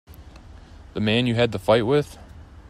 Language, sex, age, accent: English, male, 19-29, United States English